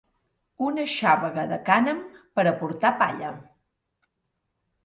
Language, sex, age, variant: Catalan, female, 50-59, Central